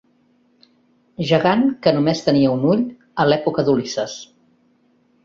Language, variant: Catalan, Central